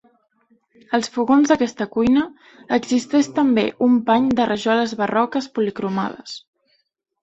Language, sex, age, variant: Catalan, female, 19-29, Balear